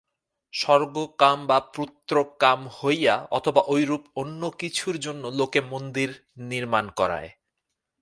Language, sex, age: Bengali, male, 30-39